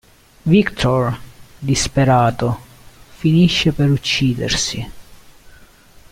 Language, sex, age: Italian, male, 19-29